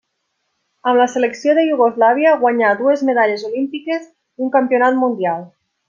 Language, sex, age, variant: Catalan, female, 19-29, Nord-Occidental